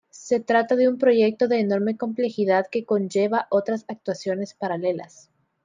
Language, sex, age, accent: Spanish, female, 19-29, América central